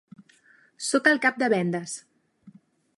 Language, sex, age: Catalan, female, 19-29